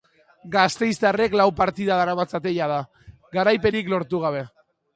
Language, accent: Basque, Mendebalekoa (Araba, Bizkaia, Gipuzkoako mendebaleko herri batzuk)